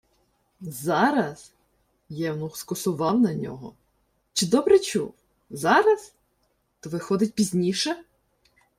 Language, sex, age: Ukrainian, female, 30-39